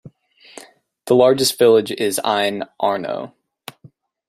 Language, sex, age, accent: English, male, 19-29, United States English